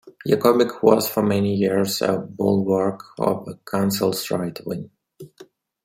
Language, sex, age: English, male, 30-39